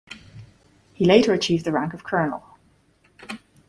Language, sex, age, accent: English, female, 40-49, Irish English